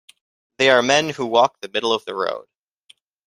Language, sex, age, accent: English, male, 19-29, United States English